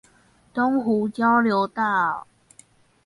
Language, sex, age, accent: Chinese, female, under 19, 出生地：新北市